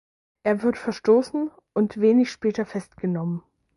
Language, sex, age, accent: German, female, 19-29, Deutschland Deutsch